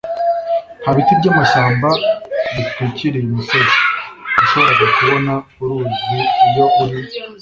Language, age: Kinyarwanda, 19-29